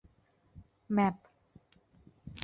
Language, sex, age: Thai, female, 19-29